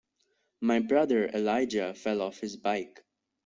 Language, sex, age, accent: English, male, under 19, India and South Asia (India, Pakistan, Sri Lanka)